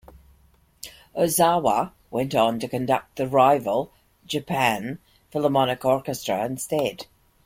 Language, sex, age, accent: English, female, 60-69, Scottish English